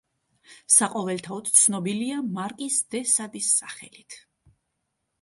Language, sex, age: Georgian, female, 30-39